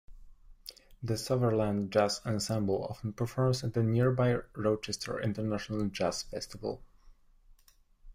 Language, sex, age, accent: English, male, under 19, United States English